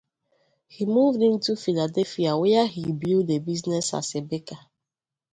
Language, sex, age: Igbo, female, 30-39